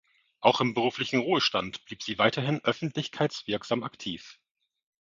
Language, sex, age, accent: German, male, 40-49, Deutschland Deutsch